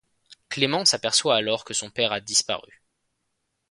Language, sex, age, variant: French, male, 19-29, Français de métropole